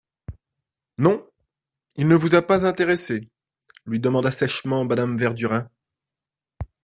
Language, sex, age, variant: French, male, 30-39, Français de métropole